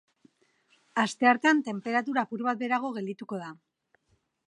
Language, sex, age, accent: Basque, female, 30-39, Erdialdekoa edo Nafarra (Gipuzkoa, Nafarroa)